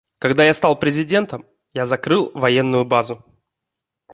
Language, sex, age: Russian, male, 19-29